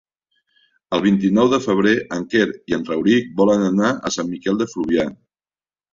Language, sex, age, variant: Catalan, male, 60-69, Central